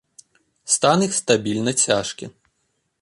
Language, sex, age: Belarusian, male, 30-39